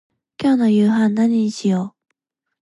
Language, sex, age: Japanese, female, 19-29